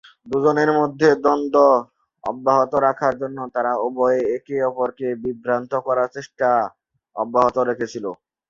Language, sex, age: Bengali, male, 19-29